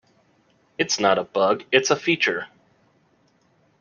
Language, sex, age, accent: English, male, 30-39, United States English